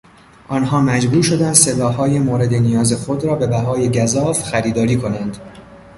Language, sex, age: Persian, male, 30-39